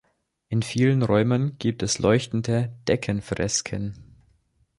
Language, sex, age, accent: German, male, under 19, Deutschland Deutsch